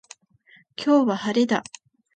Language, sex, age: Japanese, female, 50-59